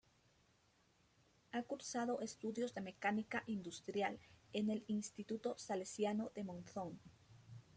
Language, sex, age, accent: Spanish, female, 19-29, Andino-Pacífico: Colombia, Perú, Ecuador, oeste de Bolivia y Venezuela andina